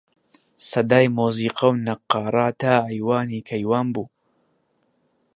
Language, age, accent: Central Kurdish, under 19, سۆرانی